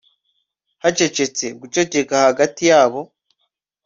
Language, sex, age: Kinyarwanda, male, 19-29